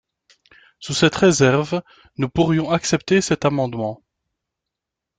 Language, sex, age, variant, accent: French, male, 30-39, Français d'Europe, Français de Belgique